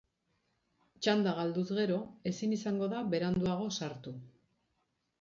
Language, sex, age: Basque, female, 50-59